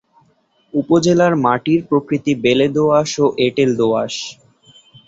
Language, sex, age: Bengali, male, 19-29